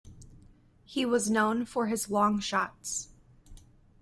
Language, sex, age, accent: English, female, 19-29, United States English